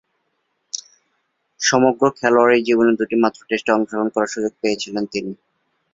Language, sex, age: Bengali, male, 19-29